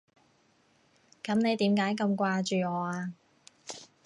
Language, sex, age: Cantonese, female, 19-29